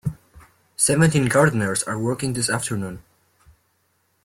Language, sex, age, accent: English, male, under 19, United States English